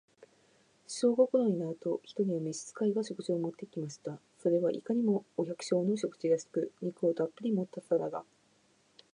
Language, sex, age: Japanese, female, 19-29